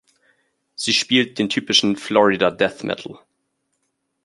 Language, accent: German, Deutschland Deutsch